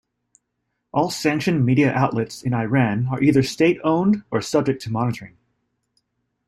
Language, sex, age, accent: English, male, 30-39, United States English